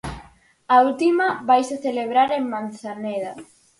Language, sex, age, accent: Galician, female, under 19, Normativo (estándar)